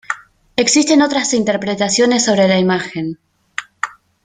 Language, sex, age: Spanish, female, 19-29